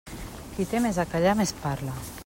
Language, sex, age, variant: Catalan, female, 50-59, Central